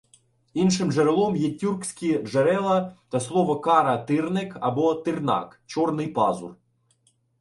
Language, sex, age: Ukrainian, male, 19-29